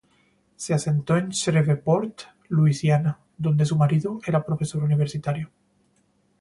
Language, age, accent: Spanish, 19-29, Andino-Pacífico: Colombia, Perú, Ecuador, oeste de Bolivia y Venezuela andina